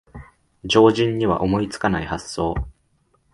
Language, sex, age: Japanese, male, 19-29